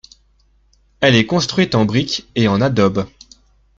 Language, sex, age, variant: French, male, 19-29, Français de métropole